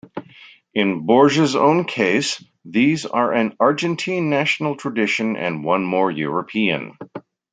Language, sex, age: English, male, 60-69